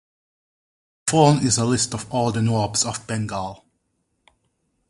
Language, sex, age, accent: English, male, 40-49, West Indies and Bermuda (Bahamas, Bermuda, Jamaica, Trinidad)